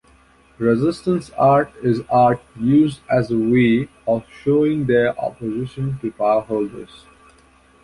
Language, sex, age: English, male, 19-29